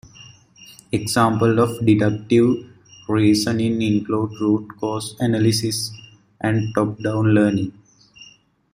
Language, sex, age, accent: English, male, 19-29, United States English